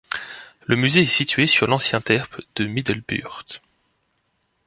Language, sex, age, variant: French, male, 19-29, Français de métropole